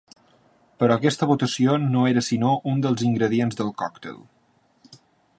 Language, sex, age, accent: Catalan, male, 19-29, balear; valencià